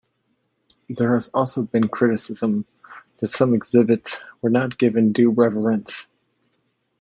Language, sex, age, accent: English, male, 19-29, United States English